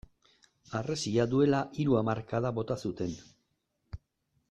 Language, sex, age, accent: Basque, male, 60-69, Erdialdekoa edo Nafarra (Gipuzkoa, Nafarroa)